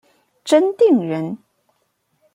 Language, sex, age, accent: Chinese, female, 30-39, 出生地：吉林省